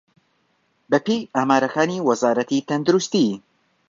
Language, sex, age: Central Kurdish, male, 30-39